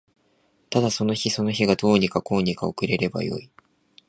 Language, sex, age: Japanese, male, 19-29